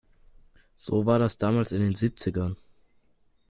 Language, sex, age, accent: German, male, under 19, Deutschland Deutsch